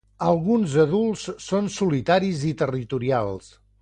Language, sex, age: Catalan, male, 50-59